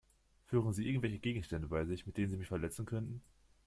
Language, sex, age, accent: German, male, 19-29, Deutschland Deutsch